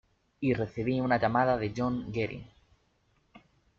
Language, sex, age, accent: Spanish, male, 19-29, España: Sur peninsular (Andalucia, Extremadura, Murcia)